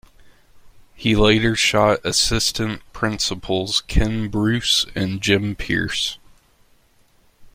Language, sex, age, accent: English, male, 30-39, United States English